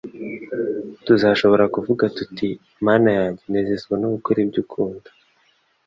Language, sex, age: Kinyarwanda, male, under 19